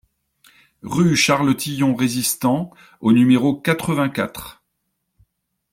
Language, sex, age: French, male, 50-59